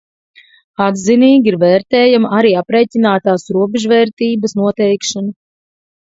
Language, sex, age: Latvian, female, 30-39